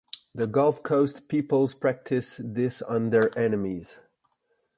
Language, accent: English, Canadian English